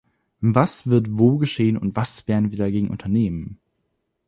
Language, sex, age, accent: German, male, 19-29, Deutschland Deutsch